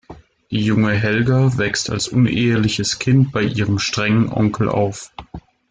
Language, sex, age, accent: German, male, 30-39, Deutschland Deutsch